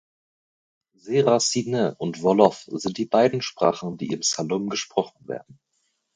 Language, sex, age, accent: German, female, under 19, Deutschland Deutsch